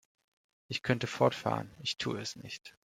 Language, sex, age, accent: German, male, 19-29, Deutschland Deutsch